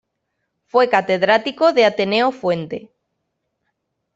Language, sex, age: Spanish, female, 19-29